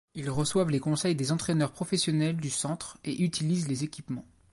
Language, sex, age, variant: French, male, 19-29, Français de métropole